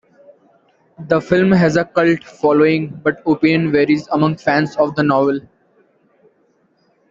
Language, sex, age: English, male, 19-29